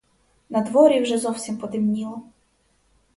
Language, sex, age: Ukrainian, female, 19-29